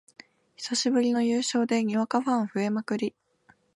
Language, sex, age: Japanese, female, 19-29